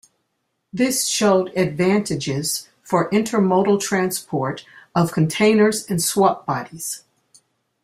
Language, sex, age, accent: English, female, 60-69, United States English